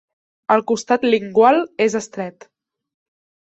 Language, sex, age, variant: Catalan, female, 19-29, Central